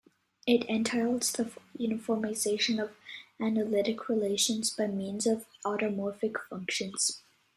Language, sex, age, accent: English, male, 30-39, United States English